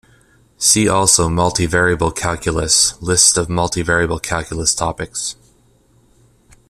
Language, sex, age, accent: English, male, 30-39, Canadian English